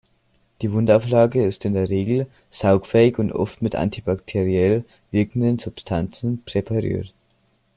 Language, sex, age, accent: German, male, 90+, Österreichisches Deutsch